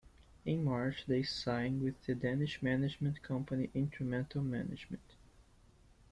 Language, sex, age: English, male, 19-29